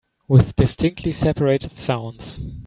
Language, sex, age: English, male, 19-29